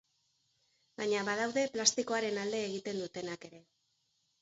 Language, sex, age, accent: Basque, female, 40-49, Erdialdekoa edo Nafarra (Gipuzkoa, Nafarroa)